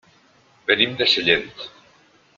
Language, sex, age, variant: Catalan, male, 60-69, Nord-Occidental